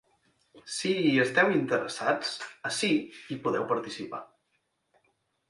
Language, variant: Catalan, Central